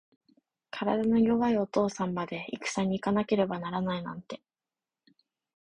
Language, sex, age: Japanese, female, 19-29